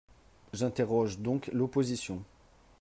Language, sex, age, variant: French, male, 30-39, Français de métropole